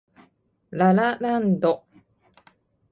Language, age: Japanese, 40-49